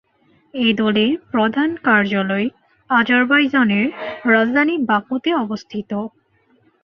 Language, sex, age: Bengali, female, 19-29